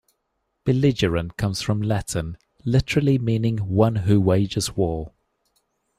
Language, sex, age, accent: English, male, 30-39, Southern African (South Africa, Zimbabwe, Namibia)